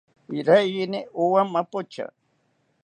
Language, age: South Ucayali Ashéninka, 60-69